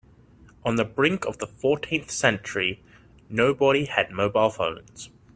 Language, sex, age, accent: English, male, 30-39, Australian English